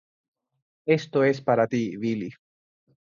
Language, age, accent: Spanish, 19-29, España: Islas Canarias